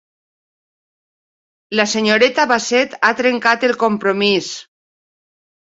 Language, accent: Catalan, valencià